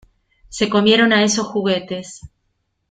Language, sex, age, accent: Spanish, female, 40-49, Rioplatense: Argentina, Uruguay, este de Bolivia, Paraguay